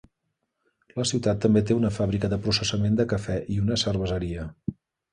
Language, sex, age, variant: Catalan, male, 40-49, Central